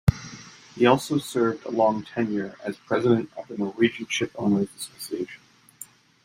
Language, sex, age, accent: English, male, 30-39, United States English